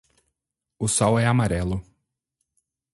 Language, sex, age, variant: Portuguese, male, 30-39, Portuguese (Brasil)